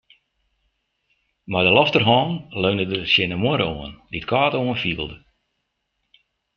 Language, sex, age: Western Frisian, male, 50-59